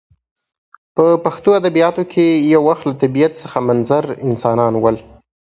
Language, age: Pashto, 19-29